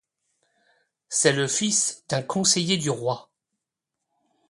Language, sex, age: French, male, 30-39